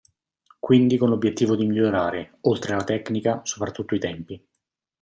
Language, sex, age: Italian, male, 40-49